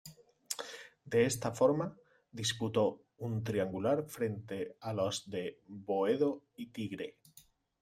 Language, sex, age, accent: Spanish, male, 30-39, España: Sur peninsular (Andalucia, Extremadura, Murcia)